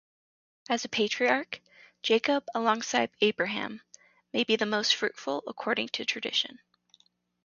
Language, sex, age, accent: English, female, 19-29, United States English; Canadian English